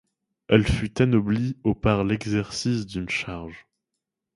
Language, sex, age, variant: French, male, 30-39, Français de métropole